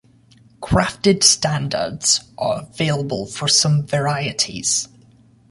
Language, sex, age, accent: English, male, 19-29, United States English